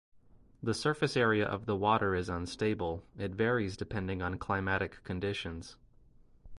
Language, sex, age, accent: English, male, 30-39, United States English